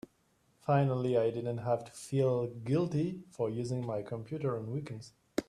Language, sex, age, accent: English, male, 19-29, United States English